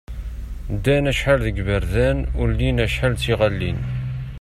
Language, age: Kabyle, 30-39